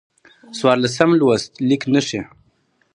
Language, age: Pashto, 19-29